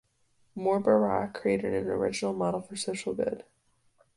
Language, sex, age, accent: English, female, under 19, United States English